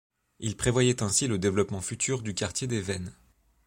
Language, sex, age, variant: French, male, 30-39, Français de métropole